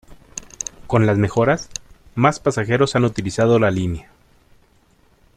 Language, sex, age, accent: Spanish, male, 40-49, México